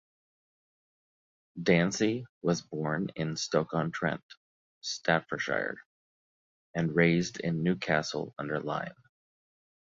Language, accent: English, United States English